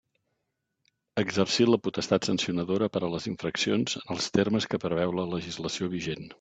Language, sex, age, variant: Catalan, male, 50-59, Central